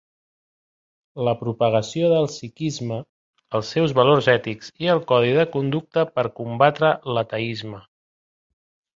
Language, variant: Catalan, Central